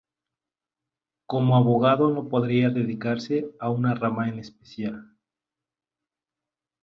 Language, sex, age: Spanish, male, 40-49